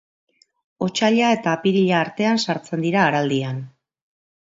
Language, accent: Basque, Mendebalekoa (Araba, Bizkaia, Gipuzkoako mendebaleko herri batzuk)